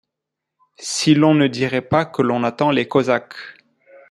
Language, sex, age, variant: French, male, 30-39, Français de métropole